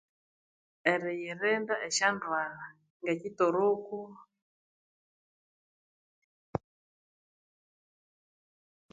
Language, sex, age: Konzo, female, 30-39